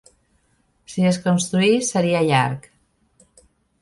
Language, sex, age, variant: Catalan, female, 50-59, Central